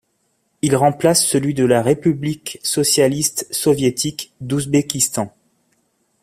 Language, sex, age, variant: French, male, 40-49, Français de métropole